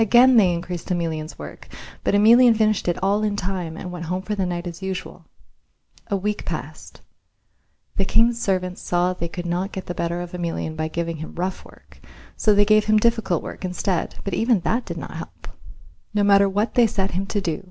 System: none